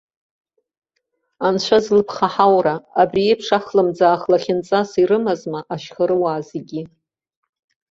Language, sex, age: Abkhazian, female, 60-69